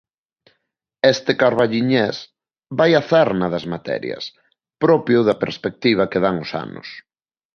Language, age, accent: Galician, 30-39, Normativo (estándar)